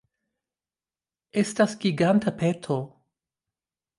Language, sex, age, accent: Esperanto, female, 50-59, Internacia